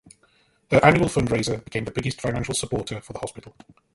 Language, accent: English, England English